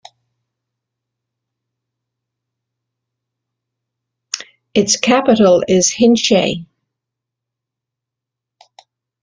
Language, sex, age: English, female, 70-79